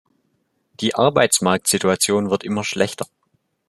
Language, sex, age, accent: German, male, under 19, Deutschland Deutsch